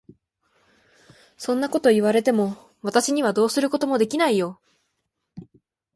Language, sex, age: Japanese, female, under 19